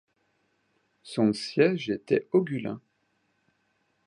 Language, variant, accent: French, Français d'Europe, Français de Suisse